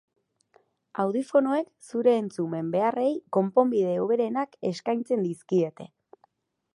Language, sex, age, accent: Basque, female, 30-39, Erdialdekoa edo Nafarra (Gipuzkoa, Nafarroa)